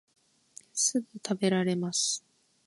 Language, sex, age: Japanese, female, 19-29